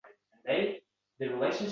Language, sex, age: Uzbek, male, under 19